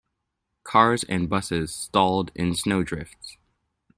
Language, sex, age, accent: English, male, 19-29, United States English